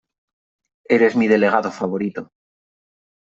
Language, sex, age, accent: Spanish, male, 19-29, España: Centro-Sur peninsular (Madrid, Toledo, Castilla-La Mancha)